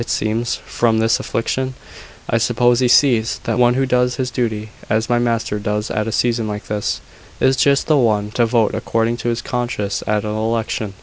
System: none